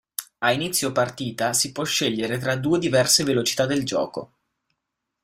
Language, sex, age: Italian, male, 19-29